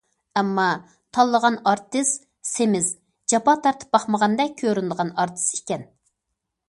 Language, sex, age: Uyghur, female, 40-49